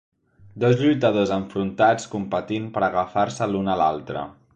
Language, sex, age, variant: Catalan, male, 19-29, Central